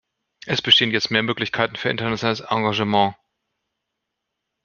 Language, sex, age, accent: German, male, 40-49, Deutschland Deutsch